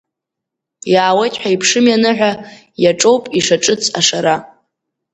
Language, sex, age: Abkhazian, female, under 19